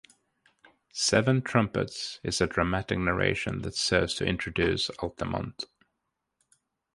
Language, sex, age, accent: English, male, 30-39, England English